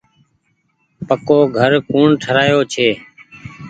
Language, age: Goaria, 30-39